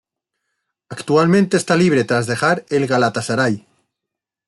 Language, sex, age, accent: Spanish, male, 40-49, España: Centro-Sur peninsular (Madrid, Toledo, Castilla-La Mancha)